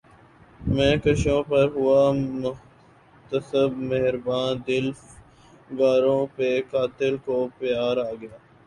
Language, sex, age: Urdu, male, 19-29